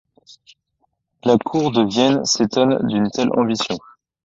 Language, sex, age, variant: French, male, 19-29, Français de métropole